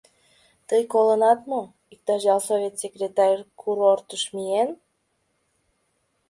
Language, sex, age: Mari, female, 19-29